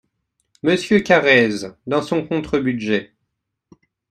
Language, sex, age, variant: French, male, 19-29, Français de métropole